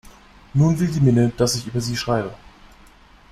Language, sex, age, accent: German, male, under 19, Deutschland Deutsch